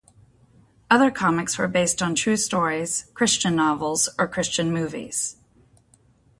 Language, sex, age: English, female, 50-59